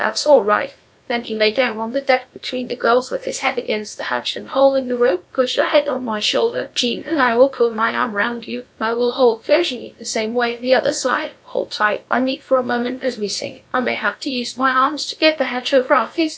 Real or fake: fake